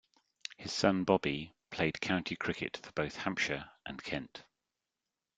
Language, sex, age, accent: English, male, 40-49, England English